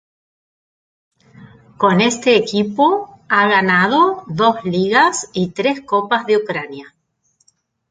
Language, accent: Spanish, Rioplatense: Argentina, Uruguay, este de Bolivia, Paraguay